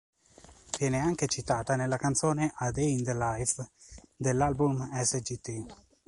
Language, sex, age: Italian, male, 30-39